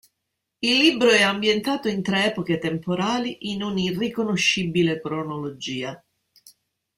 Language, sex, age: Italian, female, 50-59